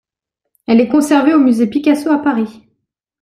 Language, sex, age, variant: French, female, 30-39, Français de métropole